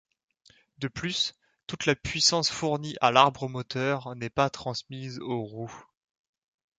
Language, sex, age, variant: French, male, 19-29, Français de métropole